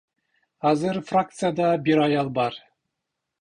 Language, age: Kyrgyz, 40-49